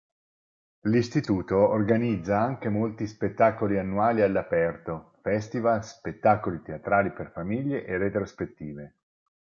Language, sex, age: Italian, male, 40-49